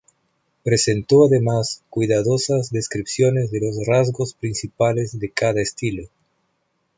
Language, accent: Spanish, Rioplatense: Argentina, Uruguay, este de Bolivia, Paraguay